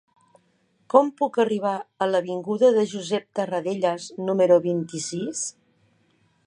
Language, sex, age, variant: Catalan, female, 50-59, Balear